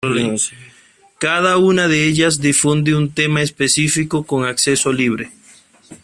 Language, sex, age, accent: Spanish, male, under 19, México